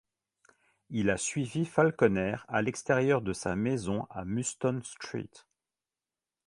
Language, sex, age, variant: French, male, 50-59, Français de métropole